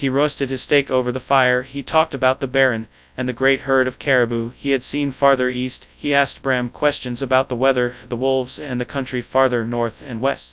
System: TTS, FastPitch